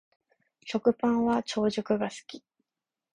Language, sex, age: Japanese, female, 19-29